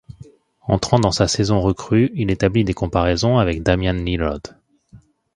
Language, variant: French, Français de métropole